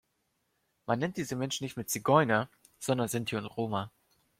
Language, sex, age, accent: German, male, 19-29, Deutschland Deutsch